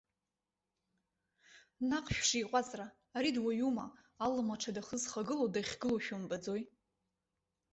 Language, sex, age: Abkhazian, female, 30-39